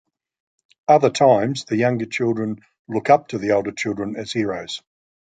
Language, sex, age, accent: English, male, 60-69, Australian English